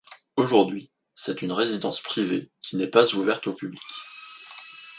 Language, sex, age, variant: French, male, 19-29, Français de métropole